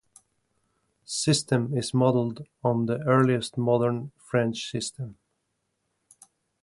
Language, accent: English, England English